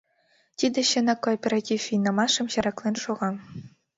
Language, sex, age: Mari, female, 19-29